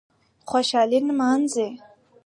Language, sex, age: Pashto, female, 19-29